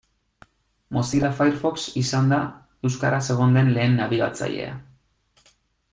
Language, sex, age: Basque, male, 30-39